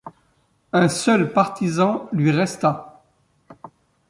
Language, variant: French, Français de métropole